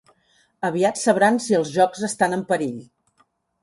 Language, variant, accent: Catalan, Central, central